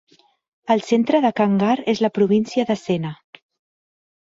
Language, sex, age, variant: Catalan, female, 30-39, Central